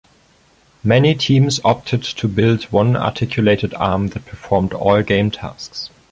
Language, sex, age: English, male, 19-29